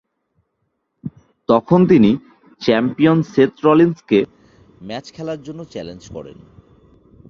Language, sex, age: Bengali, male, 19-29